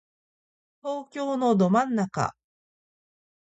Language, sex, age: Japanese, female, 40-49